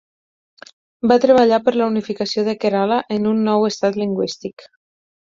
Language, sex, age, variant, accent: Catalan, female, 30-39, Nord-Occidental, Lleidatà